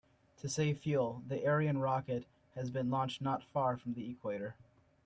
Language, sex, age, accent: English, male, 19-29, United States English